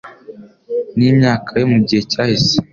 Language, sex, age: Kinyarwanda, male, under 19